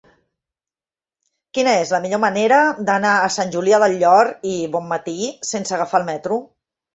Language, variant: Catalan, Central